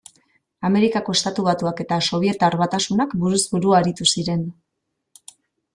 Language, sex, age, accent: Basque, female, 40-49, Mendebalekoa (Araba, Bizkaia, Gipuzkoako mendebaleko herri batzuk)